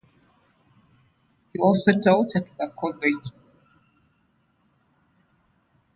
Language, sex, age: English, female, 19-29